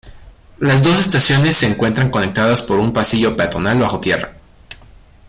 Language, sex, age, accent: Spanish, male, 19-29, México